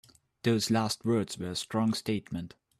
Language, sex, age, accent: English, male, 19-29, United States English